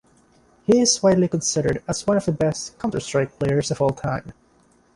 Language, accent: English, Filipino